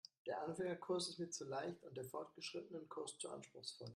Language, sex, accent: German, male, Deutschland Deutsch